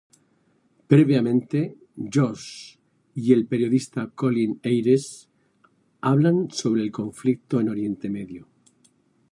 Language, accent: Spanish, España: Centro-Sur peninsular (Madrid, Toledo, Castilla-La Mancha)